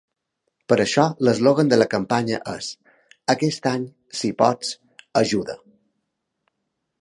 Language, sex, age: Catalan, male, 30-39